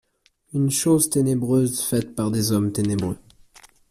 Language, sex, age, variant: French, male, 19-29, Français de métropole